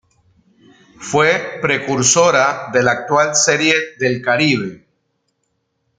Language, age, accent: Spanish, 40-49, Andino-Pacífico: Colombia, Perú, Ecuador, oeste de Bolivia y Venezuela andina